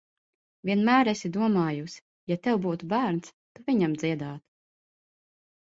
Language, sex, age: Latvian, female, 30-39